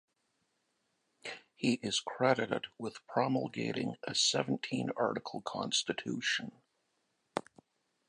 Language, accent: English, Canadian English